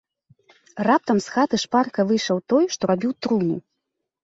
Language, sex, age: Belarusian, female, 19-29